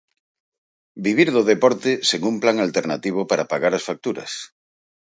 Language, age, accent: Galician, 40-49, Central (gheada)